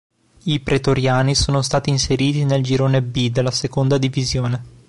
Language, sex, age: Italian, male, 19-29